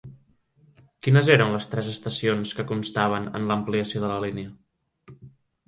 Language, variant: Catalan, Central